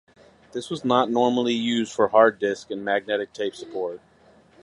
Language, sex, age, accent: English, male, 40-49, United States English